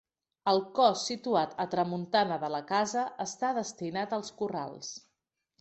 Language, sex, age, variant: Catalan, female, 40-49, Central